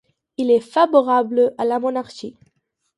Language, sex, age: French, female, under 19